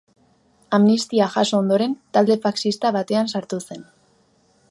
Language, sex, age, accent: Basque, female, under 19, Erdialdekoa edo Nafarra (Gipuzkoa, Nafarroa)